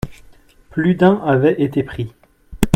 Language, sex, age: French, male, 30-39